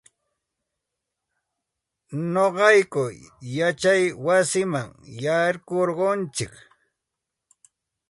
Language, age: Santa Ana de Tusi Pasco Quechua, 40-49